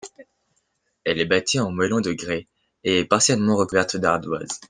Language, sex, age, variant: French, male, 19-29, Français de métropole